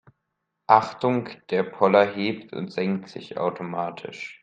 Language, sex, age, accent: German, male, under 19, Deutschland Deutsch